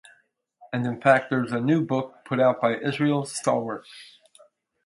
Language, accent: English, United States English